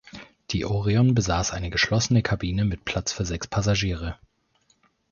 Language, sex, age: German, male, 19-29